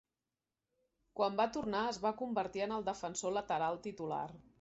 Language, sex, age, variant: Catalan, female, 40-49, Central